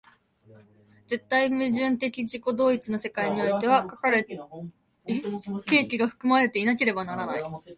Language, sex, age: Japanese, female, 19-29